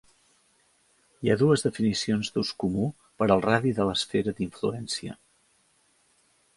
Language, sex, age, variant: Catalan, male, 50-59, Central